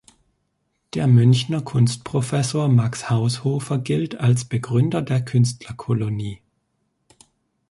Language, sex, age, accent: German, male, 30-39, Deutschland Deutsch